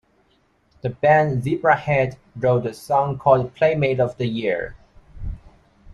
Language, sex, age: English, male, 30-39